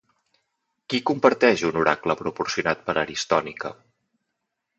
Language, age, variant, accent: Catalan, 30-39, Central, central